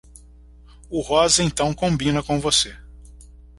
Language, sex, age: Portuguese, male, 40-49